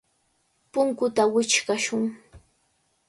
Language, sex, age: Cajatambo North Lima Quechua, female, 19-29